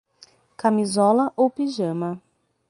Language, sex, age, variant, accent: Portuguese, female, 30-39, Portuguese (Brasil), Paulista